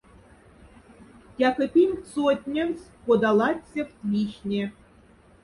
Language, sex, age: Moksha, female, 40-49